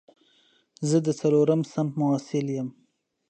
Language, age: Pashto, 19-29